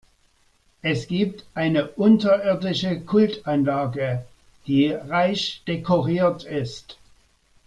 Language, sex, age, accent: German, male, 60-69, Deutschland Deutsch